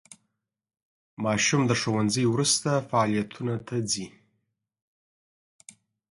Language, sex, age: Pashto, male, 30-39